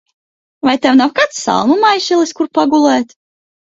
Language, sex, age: Latvian, female, 30-39